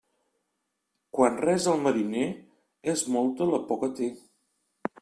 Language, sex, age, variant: Catalan, male, 50-59, Central